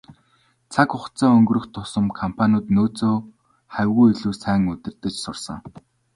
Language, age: Mongolian, 19-29